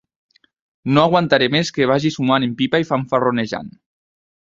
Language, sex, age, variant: Catalan, male, under 19, Nord-Occidental